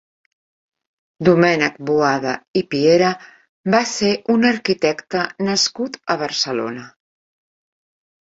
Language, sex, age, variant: Catalan, female, 50-59, Central